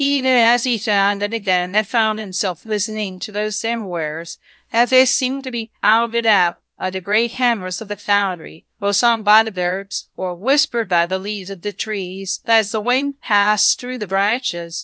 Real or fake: fake